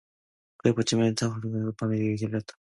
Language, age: Korean, 19-29